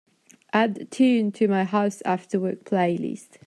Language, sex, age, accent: English, female, 30-39, England English